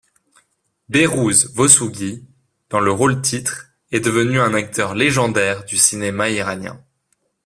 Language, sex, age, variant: French, male, 19-29, Français de métropole